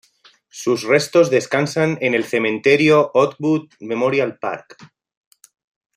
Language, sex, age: Spanish, male, 40-49